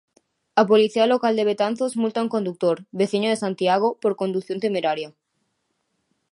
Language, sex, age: Galician, female, 19-29